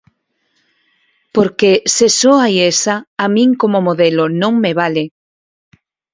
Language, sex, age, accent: Galician, female, 50-59, Normativo (estándar)